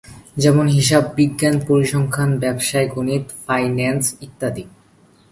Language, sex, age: Bengali, male, under 19